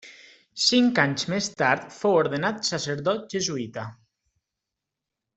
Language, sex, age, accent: Catalan, male, 19-29, valencià